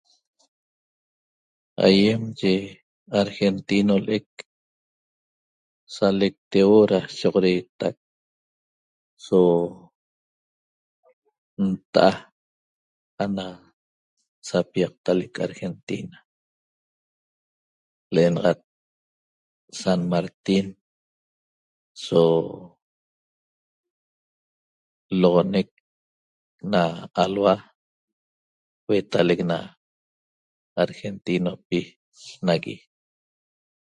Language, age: Toba, 60-69